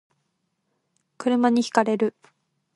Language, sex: Japanese, female